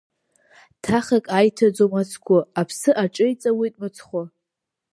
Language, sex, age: Abkhazian, female, under 19